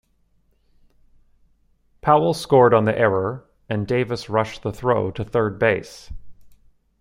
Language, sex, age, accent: English, male, 40-49, Canadian English